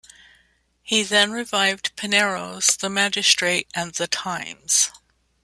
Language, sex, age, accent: English, female, 50-59, United States English